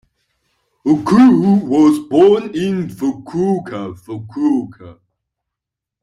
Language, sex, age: English, male, 19-29